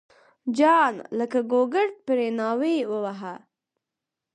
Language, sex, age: Pashto, female, under 19